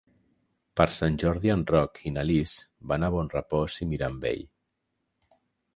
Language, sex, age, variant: Catalan, male, 40-49, Central